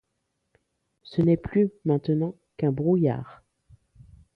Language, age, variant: French, 30-39, Français de métropole